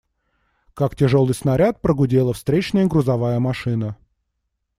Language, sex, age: Russian, male, 19-29